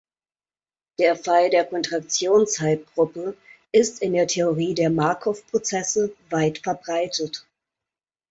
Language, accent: German, Deutschland Deutsch